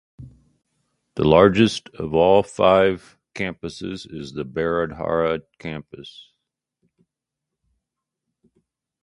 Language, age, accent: English, 50-59, United States English